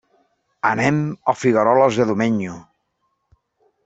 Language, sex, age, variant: Catalan, male, 40-49, Central